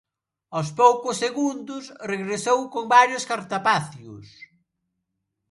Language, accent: Galician, Neofalante